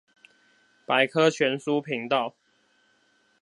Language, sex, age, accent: Chinese, male, 19-29, 出生地：臺北市; 出生地：新北市